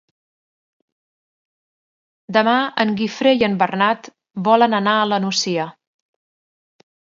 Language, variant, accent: Catalan, Central, central